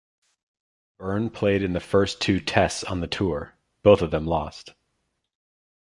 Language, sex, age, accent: English, male, 30-39, United States English